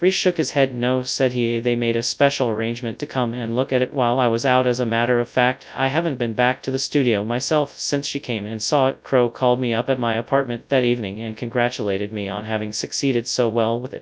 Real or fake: fake